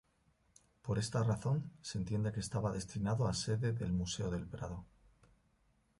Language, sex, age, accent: Spanish, male, 40-49, España: Centro-Sur peninsular (Madrid, Toledo, Castilla-La Mancha)